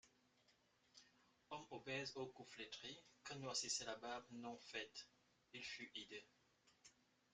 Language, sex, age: French, male, 30-39